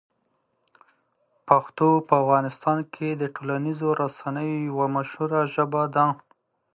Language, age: Pashto, 30-39